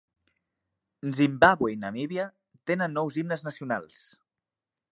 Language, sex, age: Catalan, male, 30-39